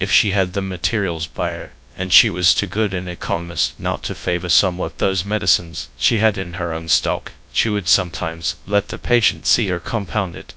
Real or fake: fake